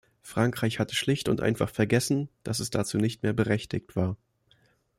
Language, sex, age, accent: German, male, 19-29, Deutschland Deutsch